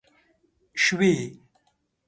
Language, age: Pashto, 19-29